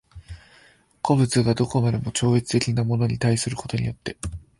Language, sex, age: Japanese, male, 19-29